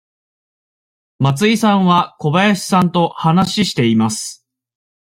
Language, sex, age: Japanese, male, 30-39